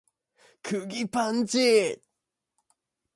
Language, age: English, 19-29